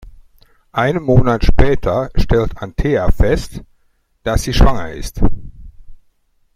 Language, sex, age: German, male, 50-59